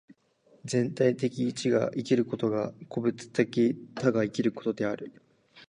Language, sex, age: Japanese, male, 19-29